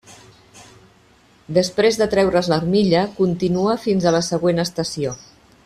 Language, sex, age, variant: Catalan, female, 50-59, Central